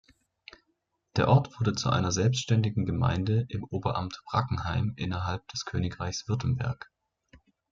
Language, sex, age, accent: German, male, 19-29, Deutschland Deutsch